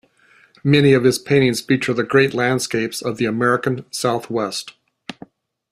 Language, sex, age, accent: English, male, 60-69, United States English